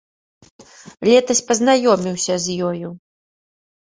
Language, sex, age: Belarusian, female, 30-39